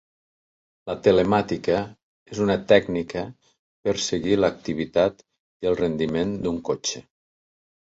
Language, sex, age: Catalan, male, 60-69